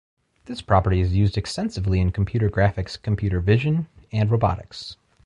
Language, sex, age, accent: English, male, 19-29, United States English